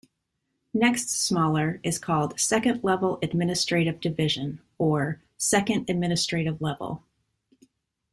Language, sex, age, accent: English, female, 30-39, United States English